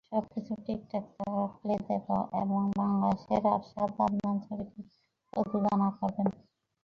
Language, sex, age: Bengali, male, 19-29